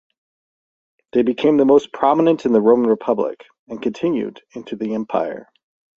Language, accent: English, Canadian English